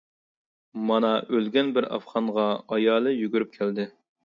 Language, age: Uyghur, 30-39